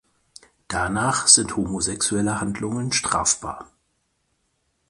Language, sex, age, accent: German, male, 40-49, Deutschland Deutsch